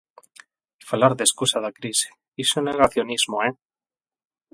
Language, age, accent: Galician, 30-39, Atlántico (seseo e gheada); Normativo (estándar); Neofalante